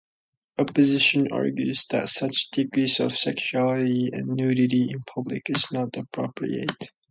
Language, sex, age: English, male, under 19